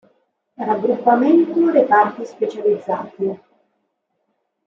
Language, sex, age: Italian, female, 40-49